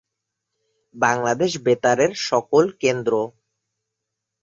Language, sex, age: Bengali, male, 19-29